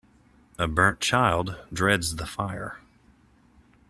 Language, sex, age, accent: English, male, 30-39, United States English